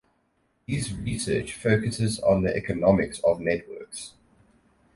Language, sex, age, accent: English, male, 19-29, Southern African (South Africa, Zimbabwe, Namibia)